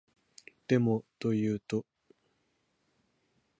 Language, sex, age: Japanese, male, 19-29